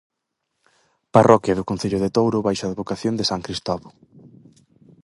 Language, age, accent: Galician, under 19, Central (gheada); Oriental (común en zona oriental)